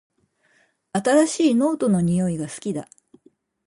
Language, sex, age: Japanese, female, 60-69